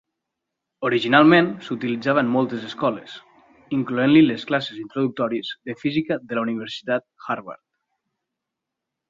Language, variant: Catalan, Central